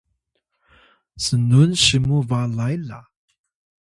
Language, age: Atayal, 30-39